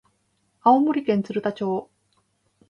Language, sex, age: Japanese, female, 50-59